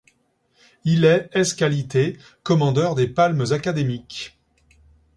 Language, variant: French, Français de métropole